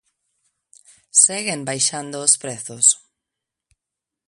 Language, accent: Galician, Normativo (estándar)